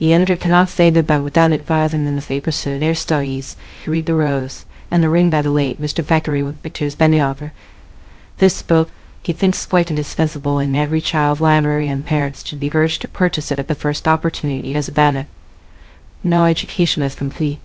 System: TTS, VITS